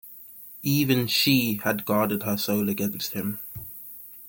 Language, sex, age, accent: English, male, 30-39, England English